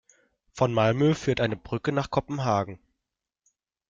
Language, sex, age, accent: German, male, 19-29, Deutschland Deutsch